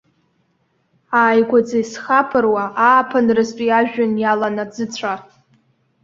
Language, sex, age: Abkhazian, female, under 19